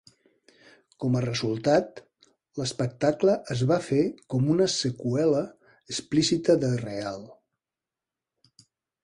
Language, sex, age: Catalan, male, 50-59